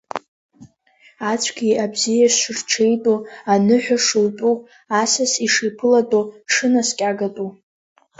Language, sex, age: Abkhazian, female, under 19